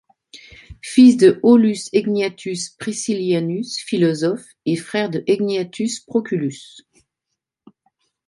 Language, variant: French, Français de métropole